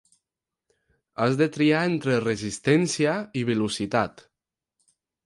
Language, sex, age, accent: Catalan, male, 19-29, aprenent (recent, des del castellà)